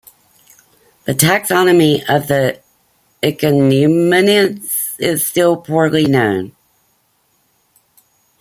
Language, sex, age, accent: English, female, 50-59, United States English